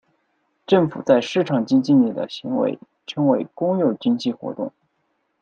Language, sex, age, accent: Chinese, male, 19-29, 出生地：湖南省